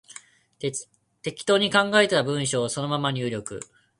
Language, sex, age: Japanese, male, 19-29